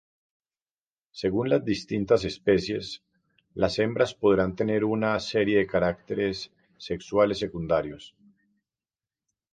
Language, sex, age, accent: Spanish, male, 40-49, Andino-Pacífico: Colombia, Perú, Ecuador, oeste de Bolivia y Venezuela andina